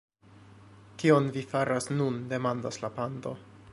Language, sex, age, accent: Esperanto, male, 19-29, Internacia